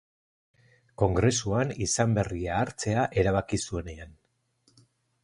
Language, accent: Basque, Erdialdekoa edo Nafarra (Gipuzkoa, Nafarroa)